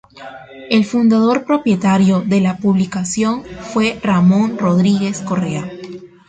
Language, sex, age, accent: Spanish, female, 19-29, Andino-Pacífico: Colombia, Perú, Ecuador, oeste de Bolivia y Venezuela andina